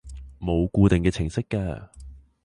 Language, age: Cantonese, 19-29